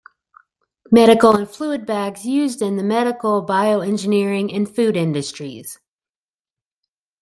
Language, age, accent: English, 30-39, United States English